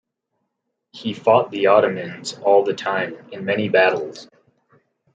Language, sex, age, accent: English, male, 30-39, United States English